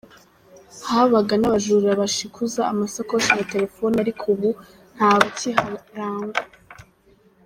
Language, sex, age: Kinyarwanda, female, under 19